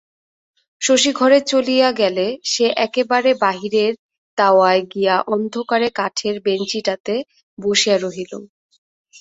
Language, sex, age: Bengali, female, 19-29